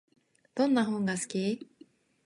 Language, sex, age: Japanese, female, 19-29